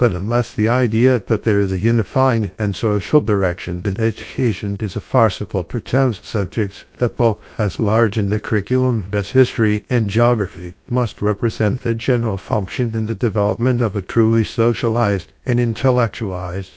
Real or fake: fake